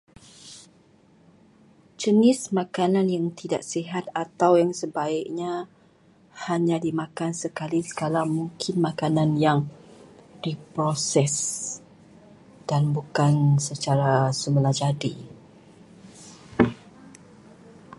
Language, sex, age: Malay, female, 40-49